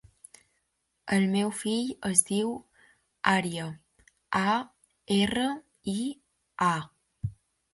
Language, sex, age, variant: Catalan, female, under 19, Balear